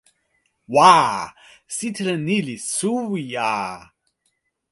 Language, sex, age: Toki Pona, male, 30-39